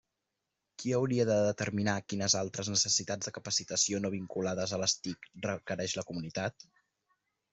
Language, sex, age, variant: Catalan, male, 19-29, Central